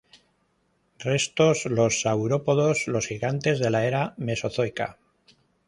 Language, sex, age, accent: Spanish, male, 60-69, España: Norte peninsular (Asturias, Castilla y León, Cantabria, País Vasco, Navarra, Aragón, La Rioja, Guadalajara, Cuenca)